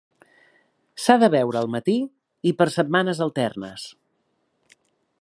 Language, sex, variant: Catalan, male, Central